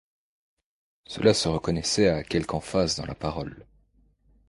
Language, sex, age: French, male, 19-29